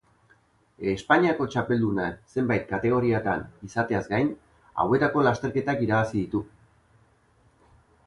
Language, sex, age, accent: Basque, male, 40-49, Erdialdekoa edo Nafarra (Gipuzkoa, Nafarroa)